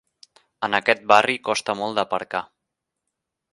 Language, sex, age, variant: Catalan, male, 19-29, Central